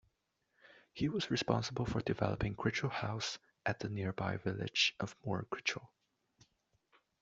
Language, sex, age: English, male, 19-29